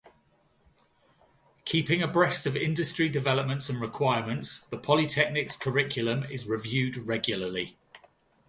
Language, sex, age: English, male, 40-49